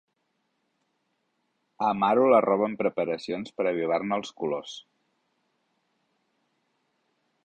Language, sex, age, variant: Catalan, male, 30-39, Central